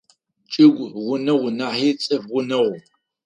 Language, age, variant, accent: Adyghe, 60-69, Адыгабзэ (Кирил, пстэумэ зэдыряе), Кıэмгуй (Çemguy)